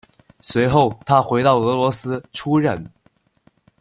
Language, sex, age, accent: Chinese, male, under 19, 出生地：江西省